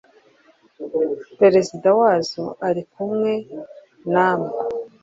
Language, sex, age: Kinyarwanda, female, 30-39